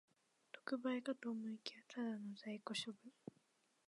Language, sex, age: Japanese, female, 19-29